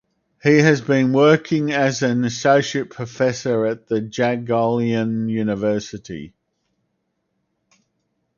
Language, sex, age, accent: English, male, 50-59, Australian English